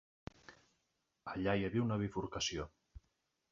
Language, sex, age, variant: Catalan, male, 19-29, Nord-Occidental